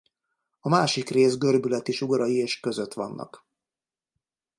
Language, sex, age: Hungarian, male, 50-59